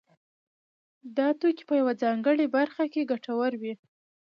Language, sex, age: Pashto, female, under 19